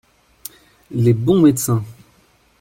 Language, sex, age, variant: French, male, 30-39, Français de métropole